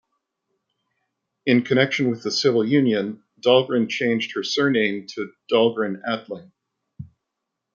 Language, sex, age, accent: English, male, 40-49, Canadian English